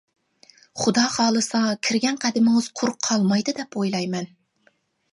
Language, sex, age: Uyghur, female, 30-39